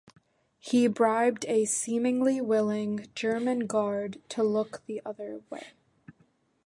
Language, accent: English, United States English